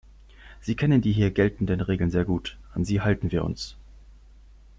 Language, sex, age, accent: German, male, 19-29, Deutschland Deutsch